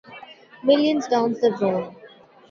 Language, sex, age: English, female, 19-29